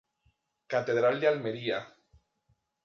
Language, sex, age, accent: Spanish, male, 30-39, España: Norte peninsular (Asturias, Castilla y León, Cantabria, País Vasco, Navarra, Aragón, La Rioja, Guadalajara, Cuenca)